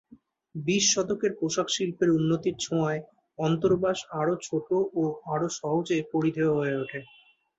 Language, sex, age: Bengali, male, 19-29